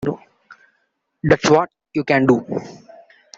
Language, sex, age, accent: English, male, 19-29, India and South Asia (India, Pakistan, Sri Lanka)